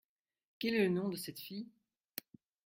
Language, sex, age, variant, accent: French, male, 19-29, Français d'Europe, Français de Belgique